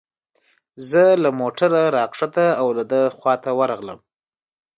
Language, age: Pashto, 19-29